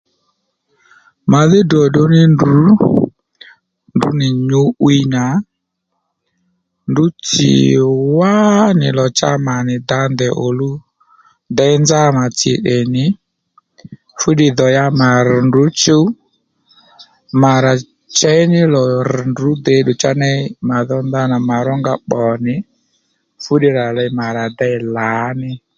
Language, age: Lendu, 40-49